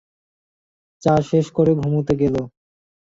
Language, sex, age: Bengali, male, 19-29